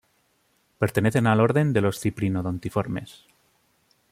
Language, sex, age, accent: Spanish, male, 30-39, España: Centro-Sur peninsular (Madrid, Toledo, Castilla-La Mancha)